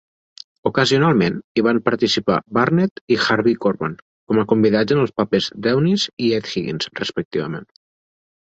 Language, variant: Catalan, Central